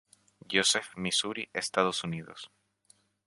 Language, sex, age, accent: Spanish, male, 19-29, España: Islas Canarias